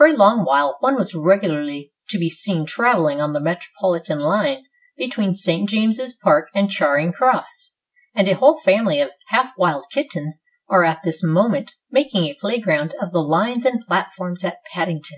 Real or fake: real